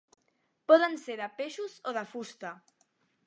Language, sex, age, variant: Catalan, female, under 19, Central